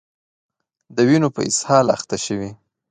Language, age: Pashto, 19-29